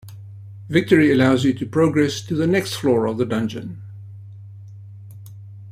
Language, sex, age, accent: English, male, 60-69, Southern African (South Africa, Zimbabwe, Namibia)